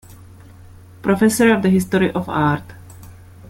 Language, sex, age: English, female, 40-49